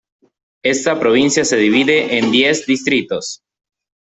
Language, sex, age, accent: Spanish, male, 19-29, Andino-Pacífico: Colombia, Perú, Ecuador, oeste de Bolivia y Venezuela andina